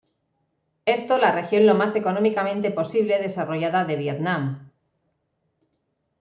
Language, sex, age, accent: Spanish, female, 40-49, España: Norte peninsular (Asturias, Castilla y León, Cantabria, País Vasco, Navarra, Aragón, La Rioja, Guadalajara, Cuenca)